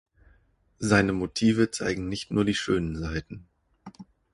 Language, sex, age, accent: German, male, 19-29, Deutschland Deutsch